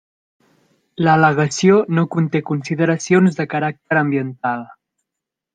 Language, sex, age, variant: Catalan, male, 19-29, Central